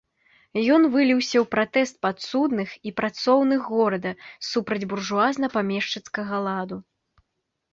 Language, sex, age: Belarusian, female, 19-29